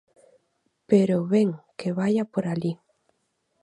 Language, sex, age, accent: Galician, female, 30-39, Atlántico (seseo e gheada)